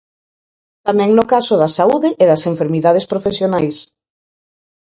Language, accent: Galician, Normativo (estándar)